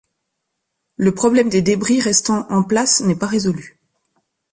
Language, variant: French, Français de métropole